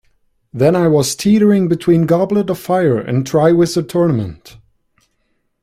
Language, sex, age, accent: English, male, 19-29, United States English